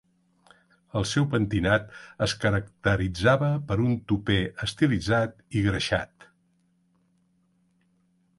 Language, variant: Catalan, Central